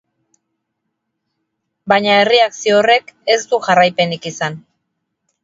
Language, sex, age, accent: Basque, female, 40-49, Erdialdekoa edo Nafarra (Gipuzkoa, Nafarroa)